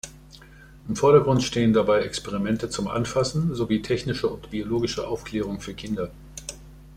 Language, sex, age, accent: German, male, 50-59, Deutschland Deutsch